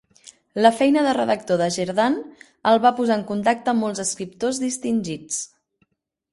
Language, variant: Catalan, Central